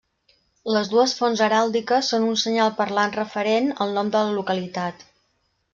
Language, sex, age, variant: Catalan, female, 50-59, Central